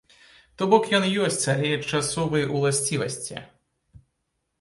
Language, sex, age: Belarusian, male, 19-29